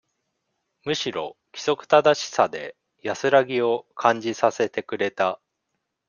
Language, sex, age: Japanese, male, 19-29